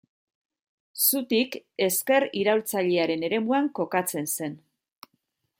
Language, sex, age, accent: Basque, female, 40-49, Mendebalekoa (Araba, Bizkaia, Gipuzkoako mendebaleko herri batzuk)